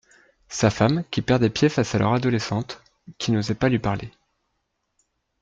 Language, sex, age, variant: French, male, 30-39, Français de métropole